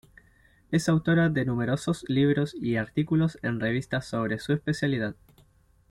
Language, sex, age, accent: Spanish, male, 19-29, Chileno: Chile, Cuyo